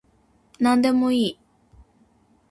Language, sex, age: Japanese, female, 19-29